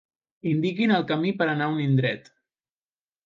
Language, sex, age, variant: Catalan, male, under 19, Central